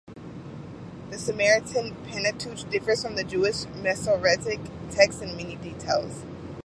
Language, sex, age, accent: English, female, 19-29, United States English